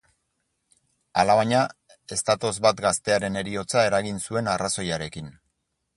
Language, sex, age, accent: Basque, male, 40-49, Erdialdekoa edo Nafarra (Gipuzkoa, Nafarroa)